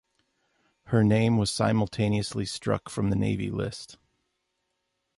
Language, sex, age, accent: English, male, 40-49, United States English